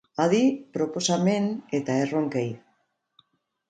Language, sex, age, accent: Basque, female, 60-69, Mendebalekoa (Araba, Bizkaia, Gipuzkoako mendebaleko herri batzuk)